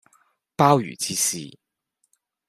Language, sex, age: Cantonese, male, 19-29